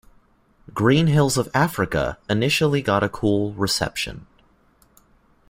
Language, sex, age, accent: English, male, 19-29, United States English